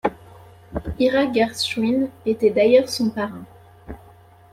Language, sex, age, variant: French, female, 19-29, Français de métropole